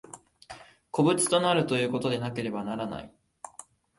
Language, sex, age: Japanese, male, 19-29